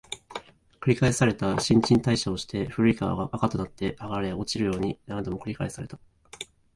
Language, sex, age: Japanese, male, 19-29